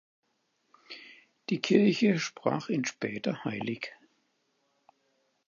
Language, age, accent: German, 70-79, Deutschland Deutsch